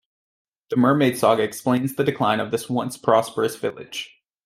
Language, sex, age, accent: English, male, 19-29, United States English